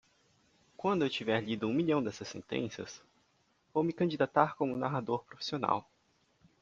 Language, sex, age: Portuguese, male, 19-29